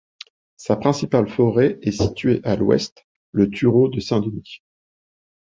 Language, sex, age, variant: French, male, 50-59, Français de métropole